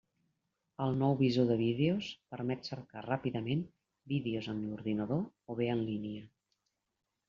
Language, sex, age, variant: Catalan, female, 40-49, Central